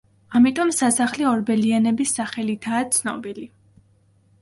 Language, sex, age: Georgian, female, 19-29